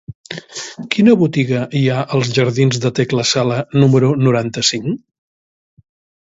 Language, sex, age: Catalan, male, 60-69